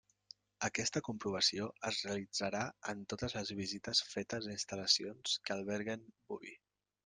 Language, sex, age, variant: Catalan, male, 30-39, Central